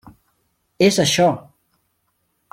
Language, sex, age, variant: Catalan, male, 30-39, Central